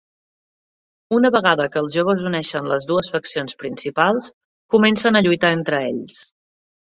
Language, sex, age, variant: Catalan, female, 40-49, Septentrional